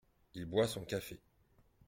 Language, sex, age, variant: French, male, 40-49, Français de métropole